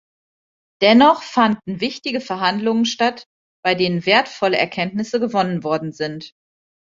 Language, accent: German, Deutschland Deutsch